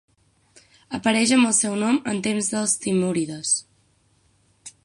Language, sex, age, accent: Catalan, female, 19-29, central; septentrional